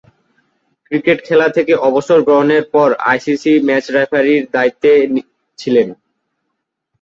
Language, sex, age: Bengali, male, 19-29